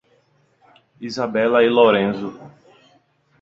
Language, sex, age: Portuguese, male, 19-29